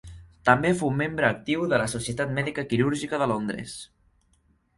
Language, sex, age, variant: Catalan, male, under 19, Central